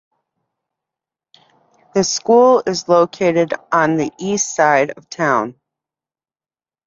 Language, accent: English, United States English